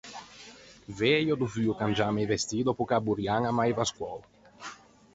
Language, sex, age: Ligurian, male, 30-39